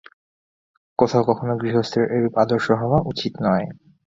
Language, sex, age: Bengali, male, 19-29